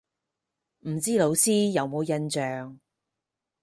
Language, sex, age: Cantonese, female, 30-39